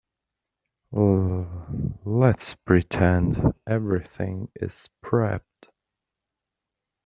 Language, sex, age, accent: English, male, 30-39, England English